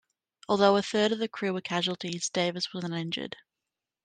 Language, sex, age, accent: English, female, 19-29, Australian English